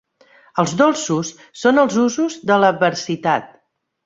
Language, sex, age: Catalan, female, 50-59